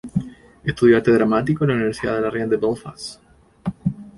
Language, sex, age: Spanish, male, 30-39